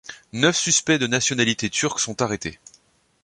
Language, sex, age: French, male, 30-39